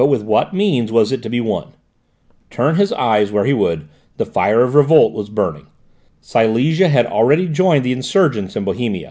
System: none